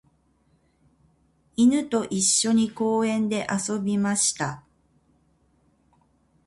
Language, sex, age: Japanese, female, 50-59